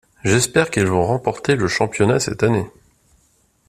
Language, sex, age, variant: French, male, 30-39, Français de métropole